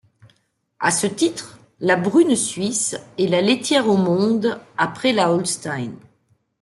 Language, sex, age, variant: French, female, 40-49, Français de métropole